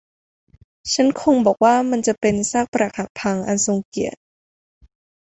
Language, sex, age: Thai, female, under 19